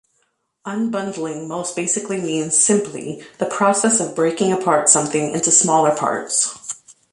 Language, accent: English, United States English